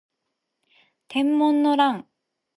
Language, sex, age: Japanese, female, 19-29